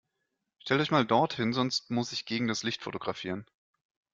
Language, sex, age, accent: German, male, 30-39, Deutschland Deutsch